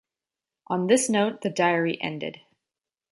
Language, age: English, under 19